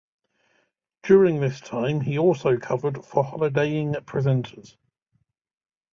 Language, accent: English, England English